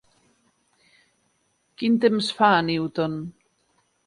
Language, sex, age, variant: Catalan, female, 50-59, Central